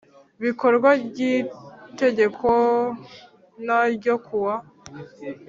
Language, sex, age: Kinyarwanda, female, under 19